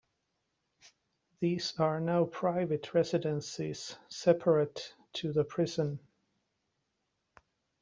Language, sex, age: English, male, 40-49